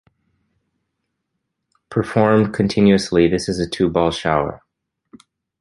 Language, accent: English, United States English